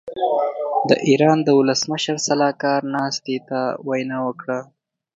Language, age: Pashto, 19-29